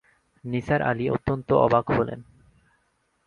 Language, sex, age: Bengali, male, 19-29